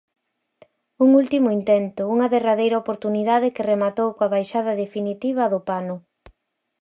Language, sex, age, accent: Galician, female, 30-39, Normativo (estándar)